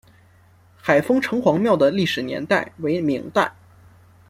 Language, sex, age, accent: Chinese, male, 19-29, 出生地：辽宁省